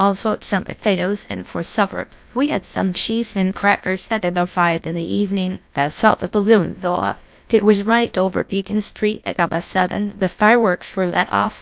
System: TTS, GlowTTS